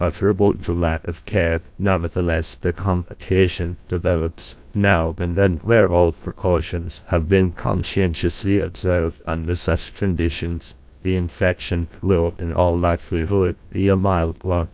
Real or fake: fake